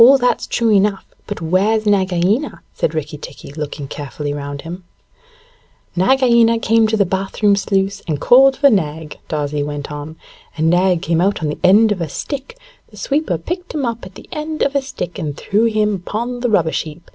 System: none